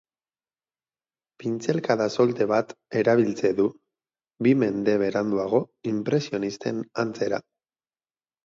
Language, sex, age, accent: Basque, male, 30-39, Batua